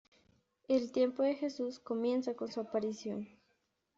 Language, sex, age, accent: Spanish, female, 19-29, Caribe: Cuba, Venezuela, Puerto Rico, República Dominicana, Panamá, Colombia caribeña, México caribeño, Costa del golfo de México